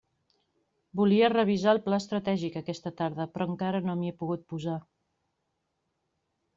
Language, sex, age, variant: Catalan, female, 30-39, Central